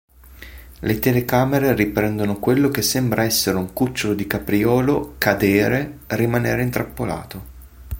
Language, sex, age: Italian, male, 30-39